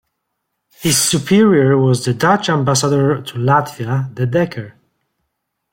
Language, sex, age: English, male, 40-49